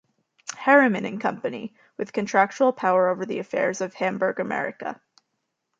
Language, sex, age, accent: English, female, 19-29, United States English